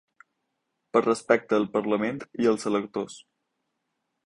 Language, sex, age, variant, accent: Catalan, male, 19-29, Balear, mallorquí